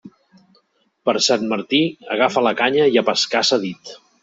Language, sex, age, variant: Catalan, male, 60-69, Central